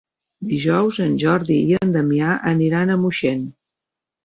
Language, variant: Catalan, Central